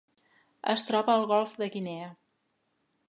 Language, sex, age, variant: Catalan, female, 50-59, Central